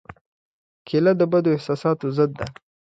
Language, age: Pashto, 19-29